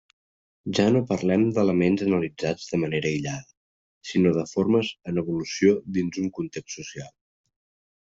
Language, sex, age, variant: Catalan, male, 30-39, Central